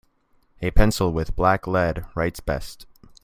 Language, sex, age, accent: English, male, 19-29, United States English